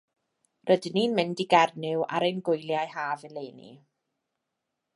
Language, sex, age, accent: Welsh, female, 30-39, Y Deyrnas Unedig Cymraeg